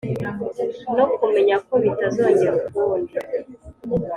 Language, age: Kinyarwanda, 19-29